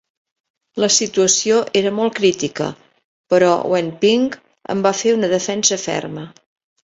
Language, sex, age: Catalan, female, 60-69